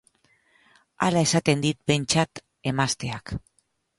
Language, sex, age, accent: Basque, female, 50-59, Mendebalekoa (Araba, Bizkaia, Gipuzkoako mendebaleko herri batzuk)